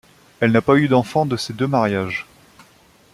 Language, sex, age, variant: French, male, 19-29, Français de métropole